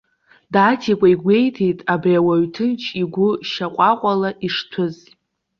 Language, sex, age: Abkhazian, female, 19-29